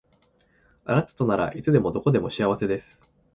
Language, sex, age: Japanese, male, 19-29